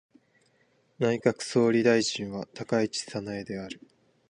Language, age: Japanese, 19-29